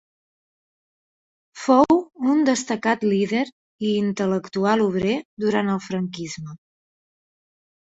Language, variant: Catalan, Central